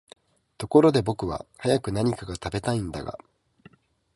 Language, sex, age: Japanese, male, 19-29